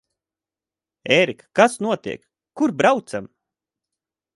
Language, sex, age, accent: Latvian, male, 30-39, bez akcenta